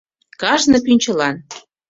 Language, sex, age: Mari, female, 40-49